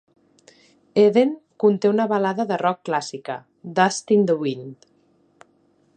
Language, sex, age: Catalan, female, 19-29